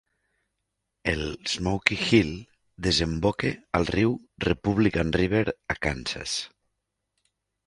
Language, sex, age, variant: Catalan, male, 30-39, Nord-Occidental